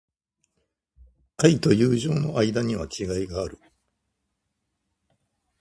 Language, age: Japanese, 50-59